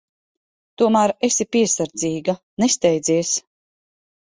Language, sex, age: Latvian, female, 40-49